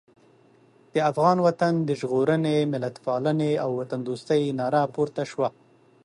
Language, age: Pashto, 30-39